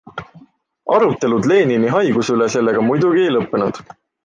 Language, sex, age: Estonian, male, 19-29